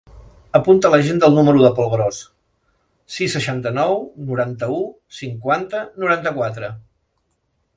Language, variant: Catalan, Central